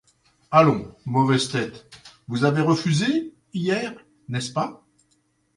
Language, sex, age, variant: French, male, 60-69, Français de métropole